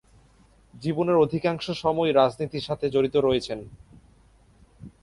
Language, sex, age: Bengali, male, 19-29